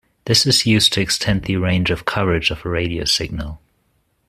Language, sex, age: English, male, 30-39